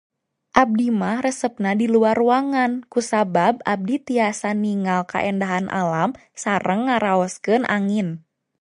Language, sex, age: Sundanese, female, 19-29